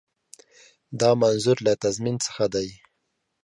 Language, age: Pashto, 19-29